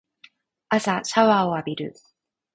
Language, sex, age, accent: Japanese, female, 40-49, 標準語